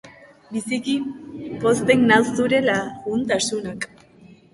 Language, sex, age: Basque, female, under 19